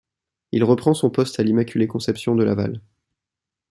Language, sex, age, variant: French, male, 19-29, Français de métropole